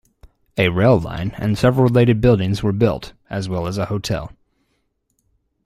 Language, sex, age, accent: English, male, 19-29, United States English